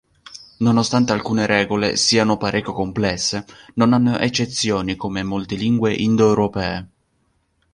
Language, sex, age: Italian, male, 19-29